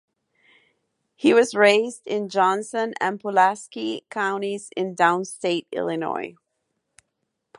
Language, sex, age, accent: English, male, under 19, United States English